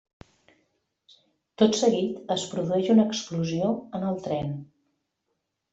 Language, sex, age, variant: Catalan, female, 40-49, Central